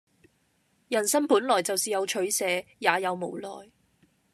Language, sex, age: Cantonese, female, 19-29